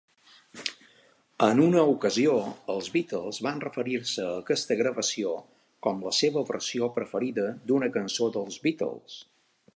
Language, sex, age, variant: Catalan, male, 50-59, Balear